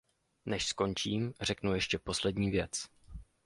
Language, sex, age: Czech, male, 19-29